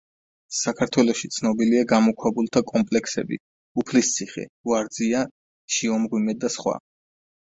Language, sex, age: Georgian, male, 30-39